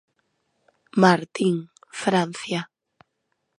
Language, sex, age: Spanish, female, 30-39